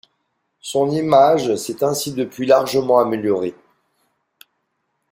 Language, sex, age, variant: French, male, 40-49, Français de métropole